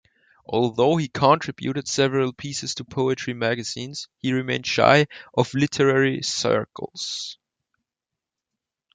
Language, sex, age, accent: English, male, 19-29, United States English